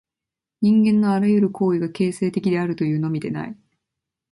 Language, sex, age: Japanese, female, 19-29